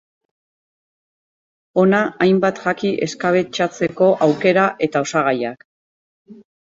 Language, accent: Basque, Mendebalekoa (Araba, Bizkaia, Gipuzkoako mendebaleko herri batzuk)